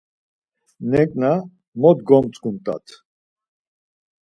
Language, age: Laz, 60-69